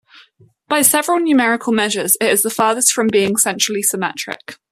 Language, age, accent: English, 19-29, England English